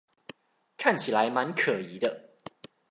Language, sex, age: Chinese, male, 19-29